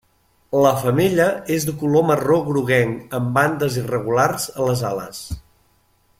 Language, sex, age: Catalan, male, 60-69